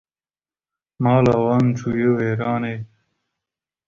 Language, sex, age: Kurdish, male, 19-29